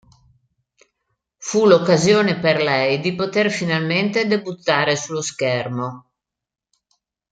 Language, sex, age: Italian, female, 60-69